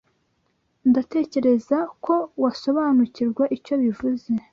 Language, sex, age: Kinyarwanda, female, 19-29